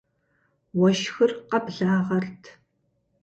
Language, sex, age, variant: Kabardian, female, 40-49, Адыгэбзэ (Къэбэрдей, Кирил, Урысей)